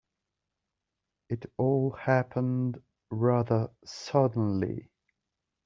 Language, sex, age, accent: English, male, 30-39, England English